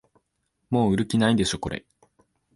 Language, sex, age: Japanese, male, 19-29